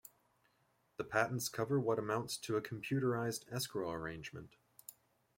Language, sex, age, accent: English, male, 30-39, Canadian English